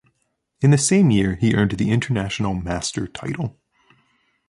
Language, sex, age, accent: English, male, 19-29, United States English